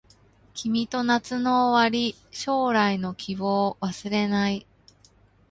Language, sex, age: Japanese, female, 30-39